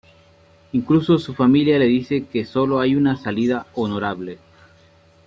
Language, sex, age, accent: Spanish, male, 40-49, Andino-Pacífico: Colombia, Perú, Ecuador, oeste de Bolivia y Venezuela andina